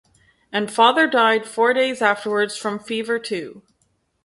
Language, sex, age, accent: English, female, 30-39, Canadian English